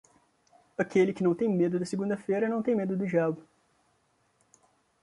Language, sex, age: Portuguese, male, 19-29